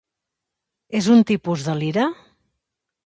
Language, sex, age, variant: Catalan, female, 40-49, Central